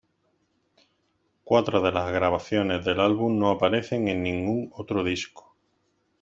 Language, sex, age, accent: Spanish, male, 40-49, España: Sur peninsular (Andalucia, Extremadura, Murcia)